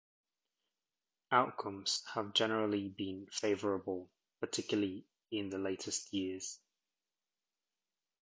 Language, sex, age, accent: English, male, 30-39, England English